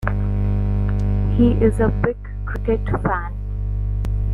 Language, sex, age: English, female, 19-29